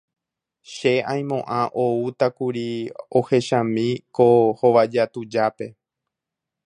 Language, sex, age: Guarani, male, 30-39